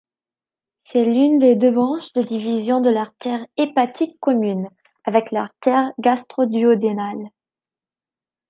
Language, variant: French, Français de métropole